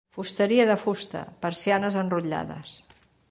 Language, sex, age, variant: Catalan, female, 60-69, Central